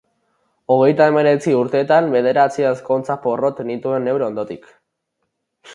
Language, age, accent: Basque, 19-29, Erdialdekoa edo Nafarra (Gipuzkoa, Nafarroa)